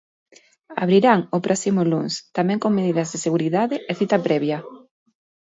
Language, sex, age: Galician, female, 30-39